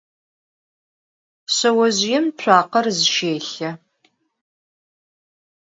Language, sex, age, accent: Adyghe, female, 40-49, Кıэмгуй (Çemguy)